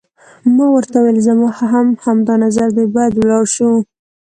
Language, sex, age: Pashto, female, 19-29